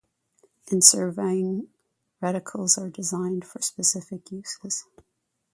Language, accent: English, Canadian English